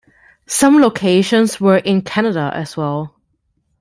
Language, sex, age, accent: English, female, 19-29, Hong Kong English